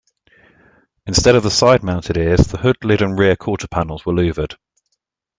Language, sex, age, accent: English, male, 40-49, England English